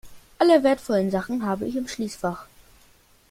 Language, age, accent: German, 19-29, Deutschland Deutsch